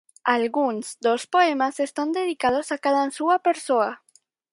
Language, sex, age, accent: Galician, female, under 19, Normativo (estándar)